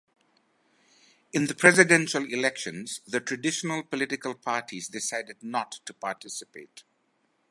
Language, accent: English, England English